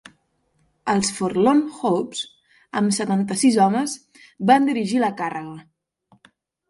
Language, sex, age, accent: Catalan, female, 19-29, central; nord-occidental